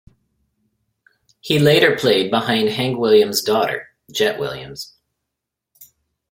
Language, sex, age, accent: English, male, 30-39, United States English